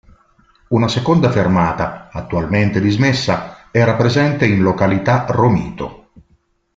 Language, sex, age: Italian, male, 50-59